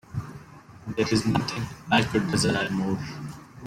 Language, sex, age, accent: English, male, 19-29, India and South Asia (India, Pakistan, Sri Lanka)